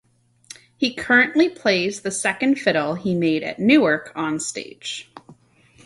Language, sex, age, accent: English, female, 30-39, United States English